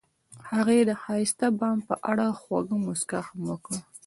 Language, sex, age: Pashto, female, 19-29